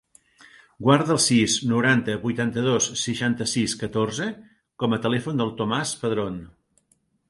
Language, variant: Catalan, Central